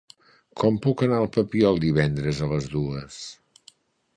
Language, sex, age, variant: Catalan, male, 60-69, Central